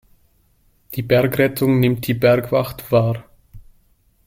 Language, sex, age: German, male, 30-39